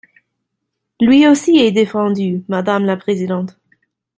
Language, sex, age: French, female, 30-39